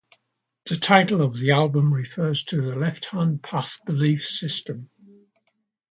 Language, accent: English, England English